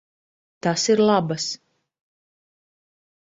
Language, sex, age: Latvian, female, 30-39